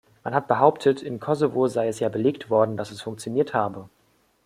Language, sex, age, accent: German, male, 19-29, Deutschland Deutsch